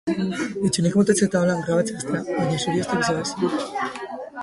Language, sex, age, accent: Basque, female, 19-29, Mendebalekoa (Araba, Bizkaia, Gipuzkoako mendebaleko herri batzuk)